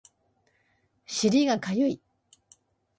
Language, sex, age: Japanese, female, 50-59